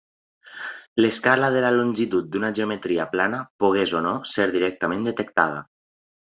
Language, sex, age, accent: Catalan, male, 19-29, valencià